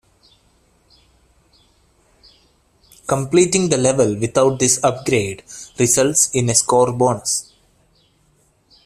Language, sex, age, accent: English, male, 30-39, India and South Asia (India, Pakistan, Sri Lanka)